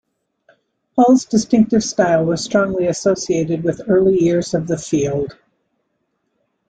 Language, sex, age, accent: English, female, 60-69, United States English